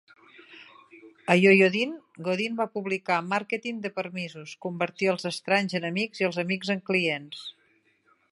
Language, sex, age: Catalan, female, 50-59